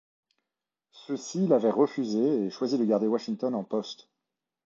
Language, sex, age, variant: French, male, 30-39, Français de métropole